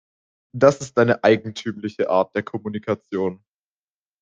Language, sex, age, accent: German, male, under 19, Deutschland Deutsch